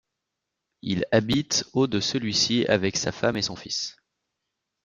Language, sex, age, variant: French, male, under 19, Français de métropole